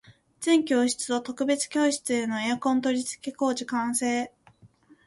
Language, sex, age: Japanese, female, 19-29